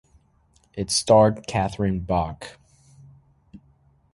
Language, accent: English, United States English